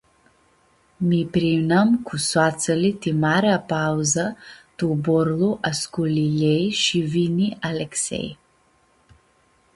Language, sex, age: Aromanian, female, 30-39